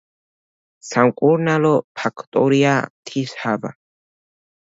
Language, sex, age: Georgian, male, under 19